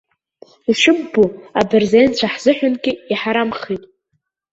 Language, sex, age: Abkhazian, female, under 19